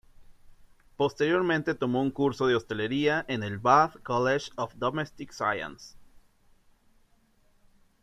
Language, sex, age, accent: Spanish, male, 30-39, México